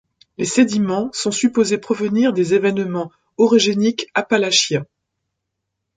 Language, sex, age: French, female, 50-59